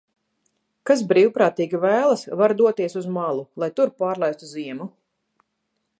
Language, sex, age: Latvian, female, 40-49